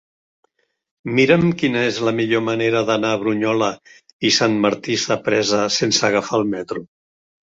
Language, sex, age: Catalan, male, 60-69